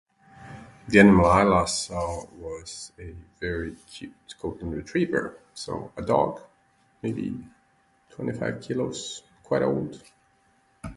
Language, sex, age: English, male, 30-39